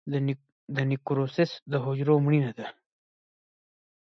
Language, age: Pashto, 19-29